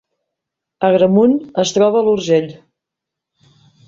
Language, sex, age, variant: Catalan, female, 40-49, Central